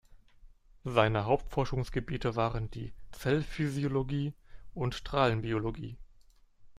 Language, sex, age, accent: German, male, 30-39, Deutschland Deutsch